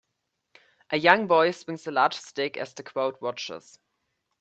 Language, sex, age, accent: English, male, 19-29, United States English